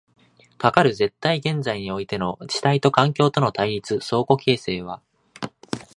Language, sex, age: Japanese, male, 19-29